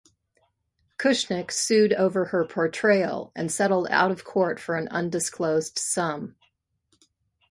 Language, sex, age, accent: English, female, 60-69, United States English